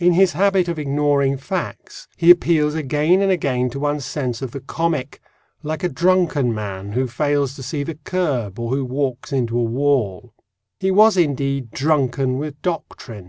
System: none